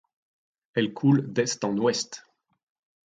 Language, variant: French, Français de métropole